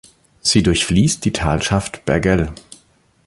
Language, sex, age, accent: German, male, 30-39, Deutschland Deutsch